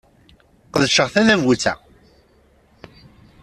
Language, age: Kabyle, 40-49